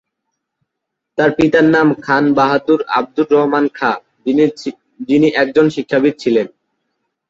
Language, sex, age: Bengali, male, 19-29